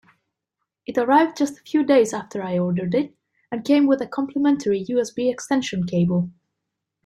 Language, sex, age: English, female, 19-29